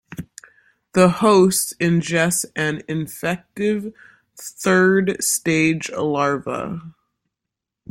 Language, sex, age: English, female, 30-39